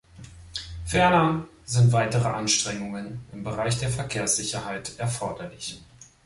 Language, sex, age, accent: German, male, 30-39, Deutschland Deutsch